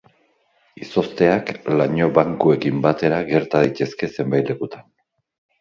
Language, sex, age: Basque, male, 60-69